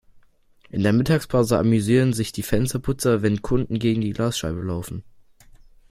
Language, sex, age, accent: German, male, under 19, Deutschland Deutsch